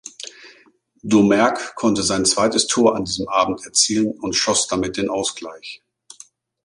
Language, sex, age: German, male, 50-59